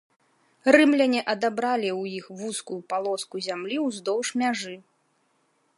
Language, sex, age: Belarusian, female, 30-39